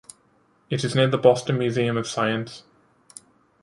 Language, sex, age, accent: English, male, 19-29, England English